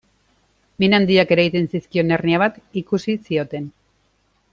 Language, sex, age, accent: Basque, female, 40-49, Erdialdekoa edo Nafarra (Gipuzkoa, Nafarroa)